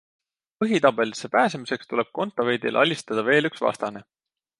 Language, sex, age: Estonian, male, 19-29